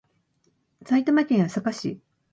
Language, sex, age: Japanese, female, 50-59